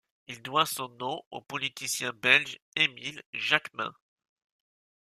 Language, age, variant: French, 19-29, Français de métropole